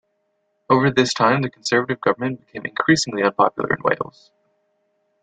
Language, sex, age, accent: English, male, under 19, United States English